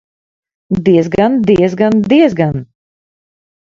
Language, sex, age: Latvian, female, 30-39